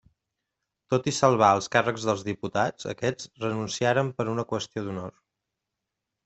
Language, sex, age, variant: Catalan, male, 30-39, Central